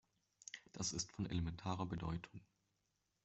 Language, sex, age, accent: German, male, 19-29, Deutschland Deutsch